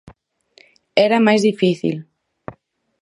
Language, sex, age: Galician, female, 19-29